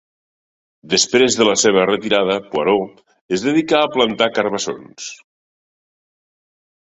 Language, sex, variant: Catalan, male, Nord-Occidental